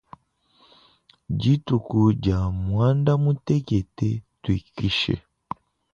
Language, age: Luba-Lulua, 19-29